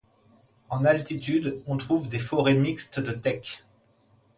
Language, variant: French, Français de métropole